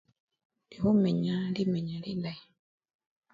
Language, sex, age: Luyia, male, 30-39